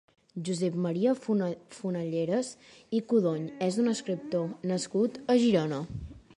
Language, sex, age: Catalan, female, under 19